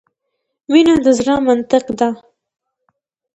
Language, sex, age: Pashto, female, under 19